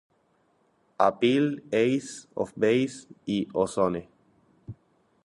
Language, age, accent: Spanish, 19-29, España: Islas Canarias